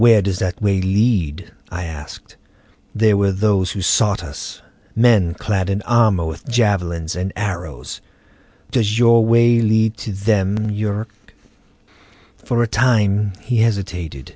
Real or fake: real